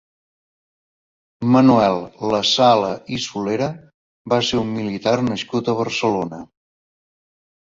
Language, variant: Catalan, Central